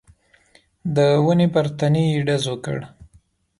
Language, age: Pashto, 19-29